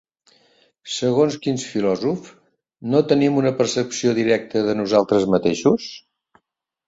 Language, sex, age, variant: Catalan, male, 60-69, Central